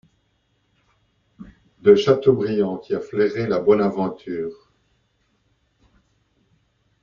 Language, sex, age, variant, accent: French, male, 50-59, Français d'Europe, Français de Belgique